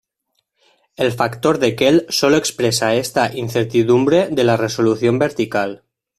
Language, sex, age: Spanish, male, 19-29